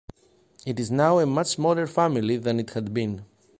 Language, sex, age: English, male, 40-49